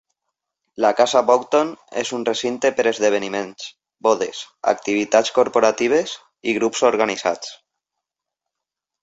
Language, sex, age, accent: Catalan, male, 30-39, valencià